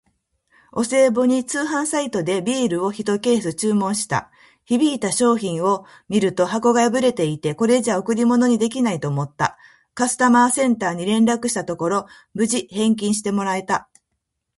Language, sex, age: Japanese, female, 50-59